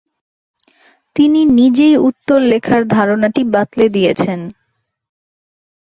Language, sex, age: Bengali, female, 19-29